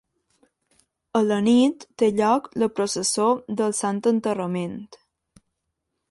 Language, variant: Catalan, Balear